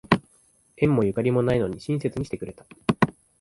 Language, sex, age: Japanese, male, 19-29